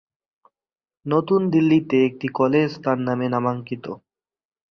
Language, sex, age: Bengali, male, under 19